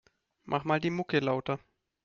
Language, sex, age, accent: German, male, 30-39, Deutschland Deutsch